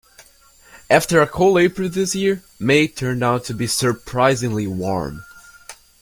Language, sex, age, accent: English, male, under 19, United States English